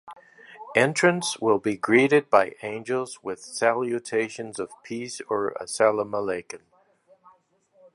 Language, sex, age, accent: English, male, 50-59, United States English